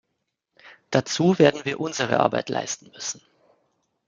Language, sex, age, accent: German, male, 30-39, Deutschland Deutsch